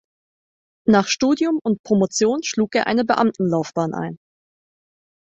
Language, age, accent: German, 19-29, Deutschland Deutsch